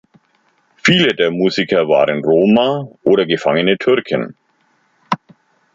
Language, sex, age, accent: German, male, 50-59, Deutschland Deutsch